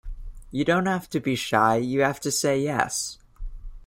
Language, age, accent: English, 19-29, United States English